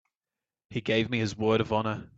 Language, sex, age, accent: English, male, 19-29, England English